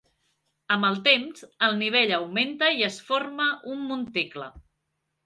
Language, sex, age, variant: Catalan, female, 30-39, Central